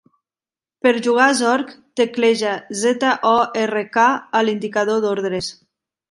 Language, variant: Catalan, Nord-Occidental